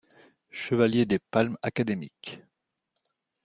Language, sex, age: French, male, 30-39